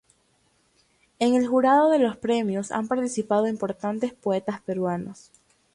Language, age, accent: Spanish, 19-29, Andino-Pacífico: Colombia, Perú, Ecuador, oeste de Bolivia y Venezuela andina